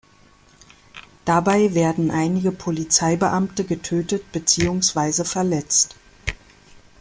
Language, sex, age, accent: German, female, 50-59, Deutschland Deutsch